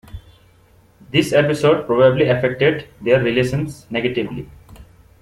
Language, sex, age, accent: English, male, 19-29, India and South Asia (India, Pakistan, Sri Lanka)